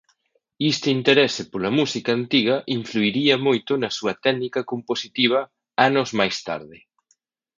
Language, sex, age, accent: Galician, male, 40-49, Central (sen gheada)